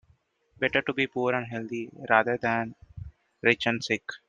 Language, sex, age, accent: English, male, 19-29, India and South Asia (India, Pakistan, Sri Lanka)